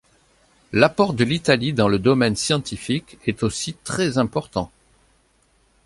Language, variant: French, Français de métropole